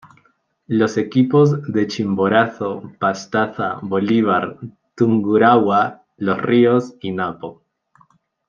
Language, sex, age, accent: Spanish, male, 19-29, Andino-Pacífico: Colombia, Perú, Ecuador, oeste de Bolivia y Venezuela andina